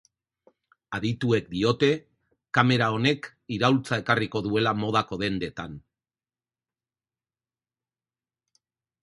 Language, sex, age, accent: Basque, male, 40-49, Erdialdekoa edo Nafarra (Gipuzkoa, Nafarroa)